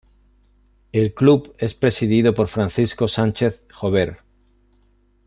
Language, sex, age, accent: Spanish, male, 50-59, España: Sur peninsular (Andalucia, Extremadura, Murcia)